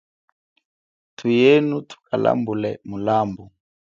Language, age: Chokwe, 19-29